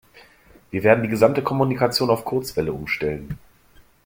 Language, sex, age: German, male, 40-49